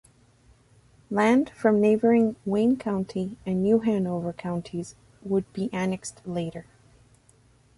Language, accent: English, United States English